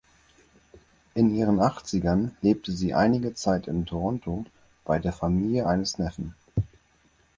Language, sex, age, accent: German, male, 19-29, Deutschland Deutsch